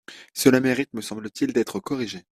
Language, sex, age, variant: French, male, 30-39, Français de métropole